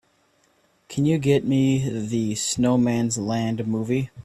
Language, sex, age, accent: English, male, 19-29, United States English